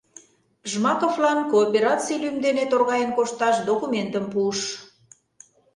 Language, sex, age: Mari, female, 50-59